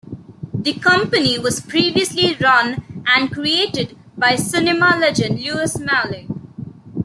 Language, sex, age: English, female, under 19